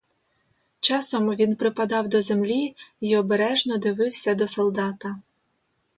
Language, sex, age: Ukrainian, female, 30-39